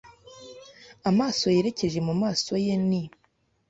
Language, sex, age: Kinyarwanda, female, 19-29